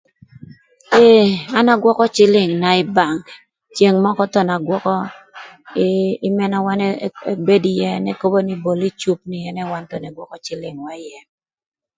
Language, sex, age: Thur, female, 50-59